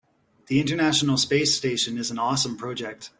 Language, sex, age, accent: English, male, 30-39, United States English